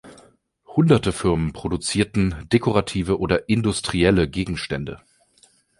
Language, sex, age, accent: German, male, 30-39, Deutschland Deutsch